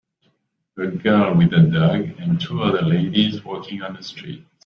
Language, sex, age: English, male, 19-29